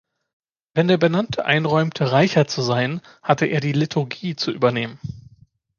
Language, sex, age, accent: German, male, 19-29, Deutschland Deutsch